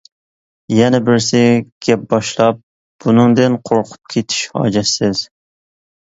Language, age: Uyghur, 30-39